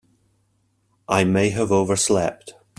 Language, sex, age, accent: English, male, 40-49, Scottish English